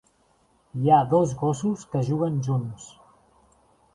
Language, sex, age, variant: Catalan, male, 40-49, Central